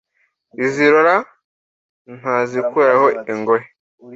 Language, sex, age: Kinyarwanda, male, under 19